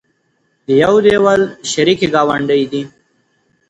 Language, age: Pashto, 19-29